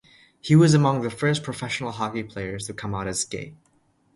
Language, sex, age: English, male, under 19